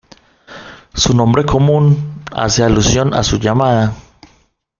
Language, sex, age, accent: Spanish, male, 19-29, Caribe: Cuba, Venezuela, Puerto Rico, República Dominicana, Panamá, Colombia caribeña, México caribeño, Costa del golfo de México